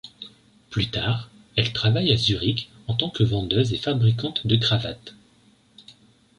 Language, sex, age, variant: French, male, 30-39, Français de métropole